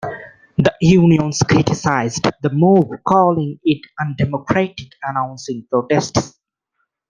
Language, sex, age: English, male, 19-29